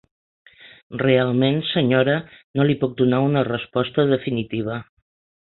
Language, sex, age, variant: Catalan, female, 60-69, Central